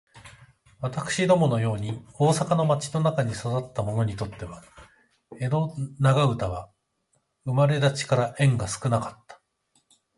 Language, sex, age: Japanese, male, 30-39